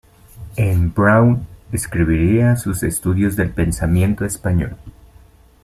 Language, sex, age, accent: Spanish, male, 19-29, México